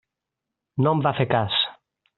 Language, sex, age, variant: Catalan, male, 19-29, Balear